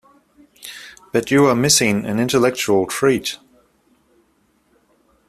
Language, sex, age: English, male, 50-59